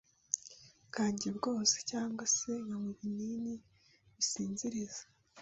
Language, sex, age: Kinyarwanda, female, 50-59